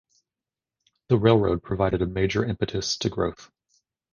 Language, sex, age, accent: English, male, 30-39, United States English